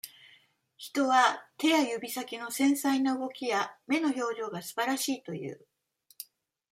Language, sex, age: Japanese, female, 50-59